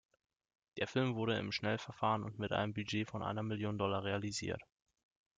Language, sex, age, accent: German, male, 19-29, Deutschland Deutsch